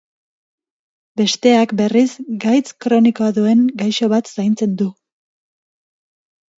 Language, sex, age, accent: Basque, female, 30-39, Mendebalekoa (Araba, Bizkaia, Gipuzkoako mendebaleko herri batzuk)